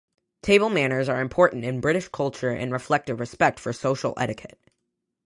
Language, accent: English, United States English